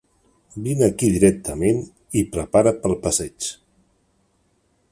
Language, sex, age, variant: Catalan, male, 40-49, Central